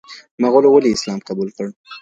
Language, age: Pashto, 30-39